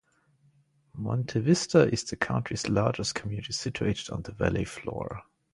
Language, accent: English, German English